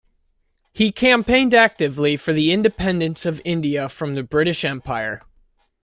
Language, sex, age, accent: English, male, 19-29, United States English